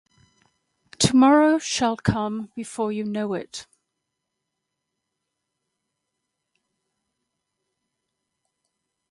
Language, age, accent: English, 70-79, England English